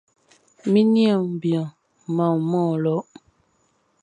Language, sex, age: Baoulé, female, 19-29